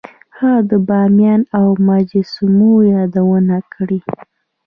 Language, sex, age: Pashto, female, 19-29